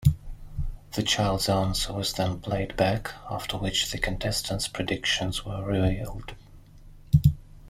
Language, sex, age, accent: English, male, 30-39, England English